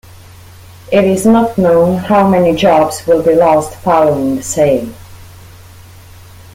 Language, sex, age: English, female, 30-39